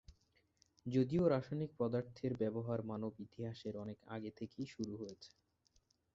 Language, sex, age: Bengali, male, 19-29